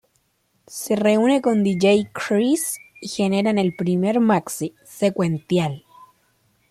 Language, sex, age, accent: Spanish, female, under 19, Chileno: Chile, Cuyo